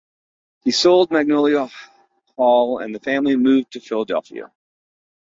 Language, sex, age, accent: English, male, 60-69, United States English